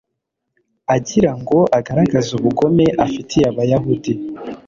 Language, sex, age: Kinyarwanda, male, 19-29